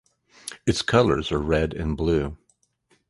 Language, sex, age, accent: English, male, 50-59, United States English